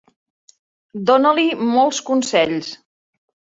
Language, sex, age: Catalan, female, 50-59